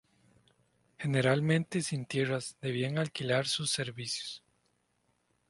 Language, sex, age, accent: Spanish, male, 30-39, América central